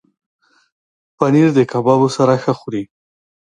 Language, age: Pashto, 30-39